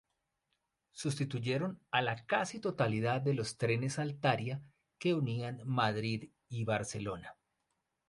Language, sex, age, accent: Spanish, male, 50-59, Andino-Pacífico: Colombia, Perú, Ecuador, oeste de Bolivia y Venezuela andina